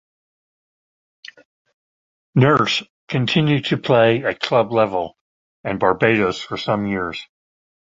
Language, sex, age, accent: English, male, 70-79, England English